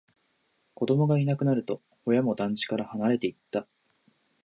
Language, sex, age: Japanese, male, 19-29